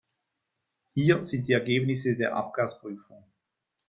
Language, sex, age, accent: German, male, 50-59, Schweizerdeutsch